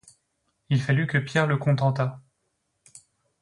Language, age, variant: French, 19-29, Français de métropole